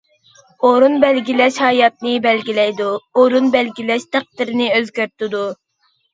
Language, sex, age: Uyghur, female, under 19